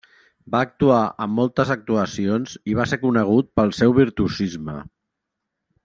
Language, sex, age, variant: Catalan, male, 50-59, Central